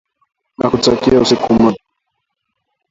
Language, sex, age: Swahili, male, under 19